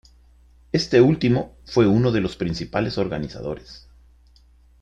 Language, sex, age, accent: Spanish, male, 50-59, México